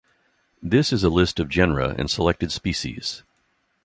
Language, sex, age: English, male, 60-69